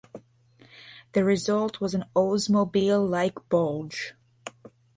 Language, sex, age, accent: English, female, 40-49, United States English